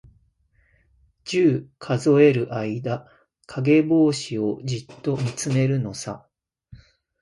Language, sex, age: Japanese, male, 30-39